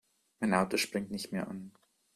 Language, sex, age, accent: German, male, 19-29, Deutschland Deutsch